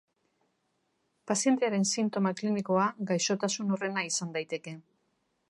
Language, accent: Basque, Mendebalekoa (Araba, Bizkaia, Gipuzkoako mendebaleko herri batzuk)